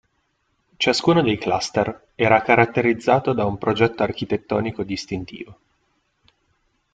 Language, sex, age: Italian, male, 19-29